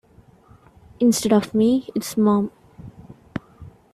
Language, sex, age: English, female, 19-29